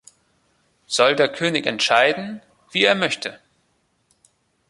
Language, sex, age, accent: German, male, 19-29, Deutschland Deutsch